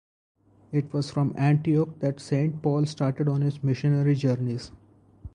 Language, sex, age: English, male, 40-49